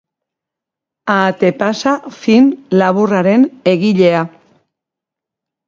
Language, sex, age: Basque, female, 60-69